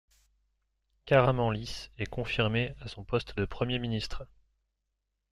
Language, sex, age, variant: French, male, 19-29, Français de métropole